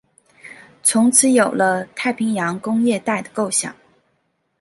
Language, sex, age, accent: Chinese, female, 19-29, 出生地：黑龙江省